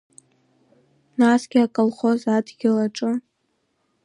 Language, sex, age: Abkhazian, female, under 19